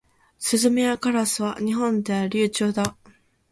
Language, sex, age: Japanese, female, 19-29